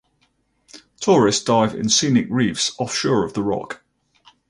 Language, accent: English, England English